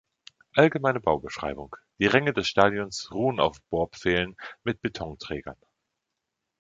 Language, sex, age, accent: German, male, 30-39, Deutschland Deutsch